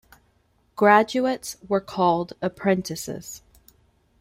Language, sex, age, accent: English, female, 30-39, United States English